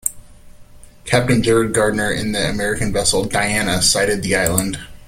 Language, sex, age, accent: English, male, 30-39, United States English